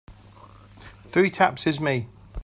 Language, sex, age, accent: English, male, 50-59, England English